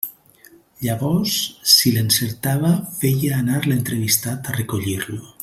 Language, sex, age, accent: Catalan, male, 40-49, valencià